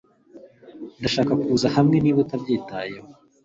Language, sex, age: Kinyarwanda, male, 19-29